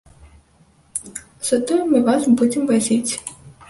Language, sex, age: Belarusian, female, 19-29